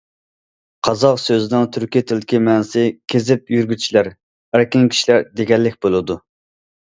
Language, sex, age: Uyghur, male, 30-39